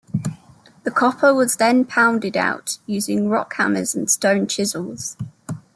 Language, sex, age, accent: English, female, 19-29, England English